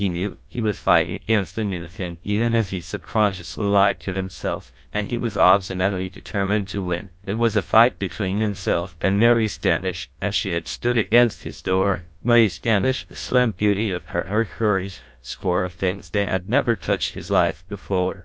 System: TTS, GlowTTS